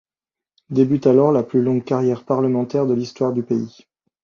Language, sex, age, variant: French, male, 30-39, Français de métropole